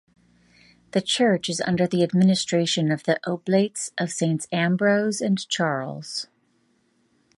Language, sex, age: English, female, 40-49